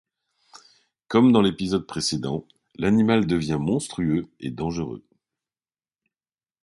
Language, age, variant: French, 50-59, Français de métropole